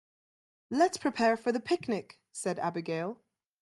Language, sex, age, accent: English, female, 19-29, Southern African (South Africa, Zimbabwe, Namibia)